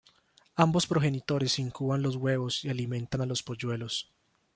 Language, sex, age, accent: Spanish, male, 19-29, Andino-Pacífico: Colombia, Perú, Ecuador, oeste de Bolivia y Venezuela andina